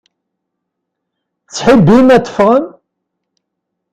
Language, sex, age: Kabyle, male, 50-59